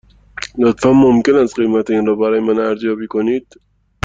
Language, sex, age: Persian, male, 19-29